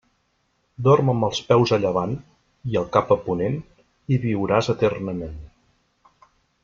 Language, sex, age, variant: Catalan, male, 40-49, Central